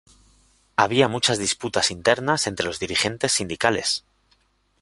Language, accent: Spanish, España: Centro-Sur peninsular (Madrid, Toledo, Castilla-La Mancha)